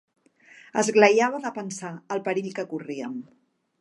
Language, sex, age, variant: Catalan, female, 50-59, Central